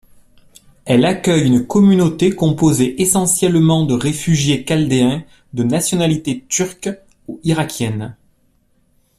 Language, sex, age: French, male, 40-49